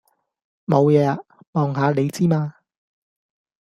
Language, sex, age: Cantonese, male, 19-29